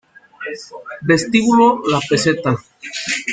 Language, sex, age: Spanish, male, 40-49